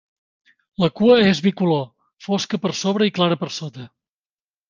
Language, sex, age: Catalan, male, 40-49